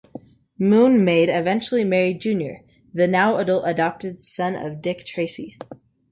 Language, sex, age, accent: English, male, under 19, United States English